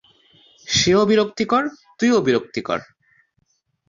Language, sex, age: Bengali, male, 19-29